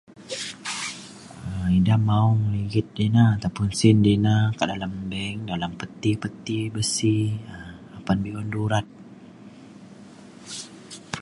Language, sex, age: Mainstream Kenyah, male, 19-29